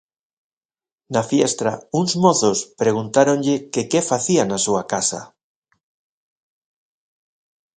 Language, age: Galician, 40-49